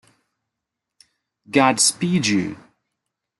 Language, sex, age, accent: English, male, 30-39, United States English